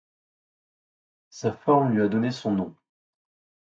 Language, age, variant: French, 40-49, Français de métropole